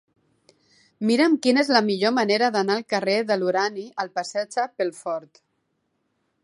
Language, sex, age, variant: Catalan, female, 40-49, Central